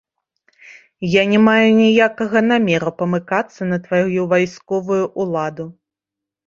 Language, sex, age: Belarusian, female, 30-39